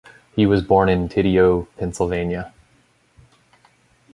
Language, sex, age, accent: English, male, 30-39, United States English